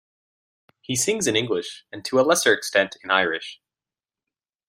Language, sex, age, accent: English, male, 19-29, Canadian English